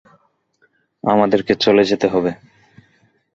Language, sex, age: Bengali, male, 19-29